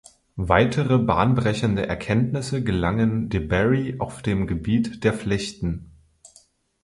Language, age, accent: German, 19-29, Deutschland Deutsch